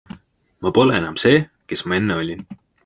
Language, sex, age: Estonian, male, 19-29